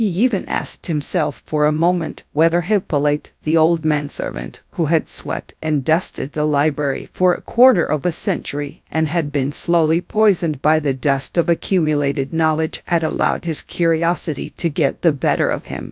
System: TTS, GradTTS